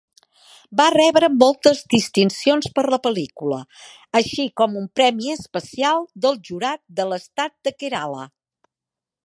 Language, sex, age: Catalan, female, 60-69